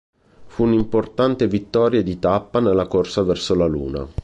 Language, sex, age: Italian, male, 30-39